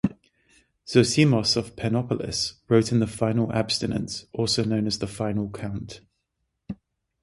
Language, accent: English, United States English; England English